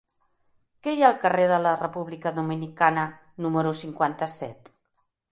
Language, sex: Catalan, female